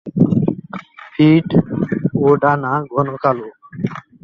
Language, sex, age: Bengali, male, 19-29